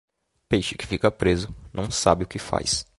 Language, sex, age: Portuguese, male, under 19